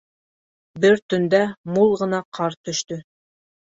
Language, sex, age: Bashkir, female, 30-39